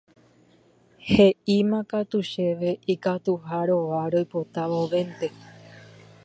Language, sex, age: Guarani, female, 19-29